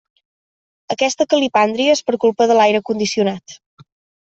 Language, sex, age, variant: Catalan, female, 19-29, Central